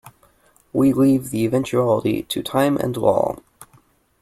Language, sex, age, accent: English, male, 19-29, United States English